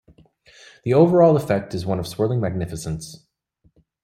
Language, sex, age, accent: English, male, 19-29, United States English